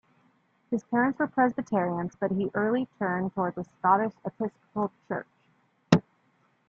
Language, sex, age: English, female, 19-29